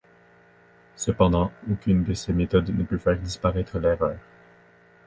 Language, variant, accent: French, Français d'Amérique du Nord, Français du Canada